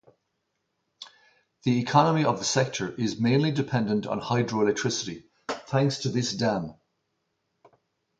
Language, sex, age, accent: English, male, 50-59, Irish English